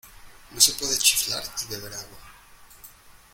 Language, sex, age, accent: Spanish, male, 19-29, México